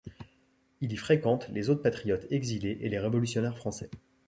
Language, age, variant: French, 40-49, Français de métropole